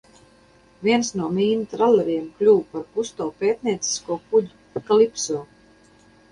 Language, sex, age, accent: Latvian, female, 50-59, Kurzeme